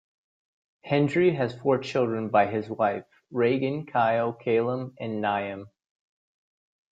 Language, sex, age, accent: English, male, 19-29, United States English